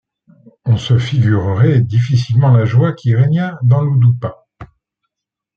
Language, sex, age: French, male, 40-49